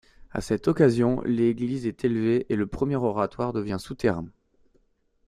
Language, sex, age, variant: French, male, 30-39, Français de métropole